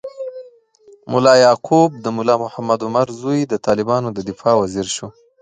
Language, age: Pashto, 19-29